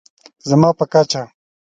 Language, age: Pashto, 30-39